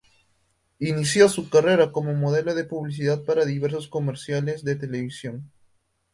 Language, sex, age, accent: Spanish, male, under 19, Andino-Pacífico: Colombia, Perú, Ecuador, oeste de Bolivia y Venezuela andina